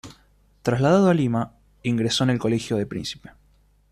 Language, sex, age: Spanish, male, 19-29